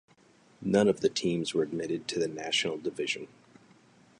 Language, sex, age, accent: English, male, 30-39, United States English